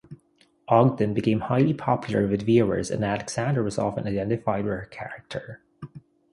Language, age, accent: English, 30-39, Filipino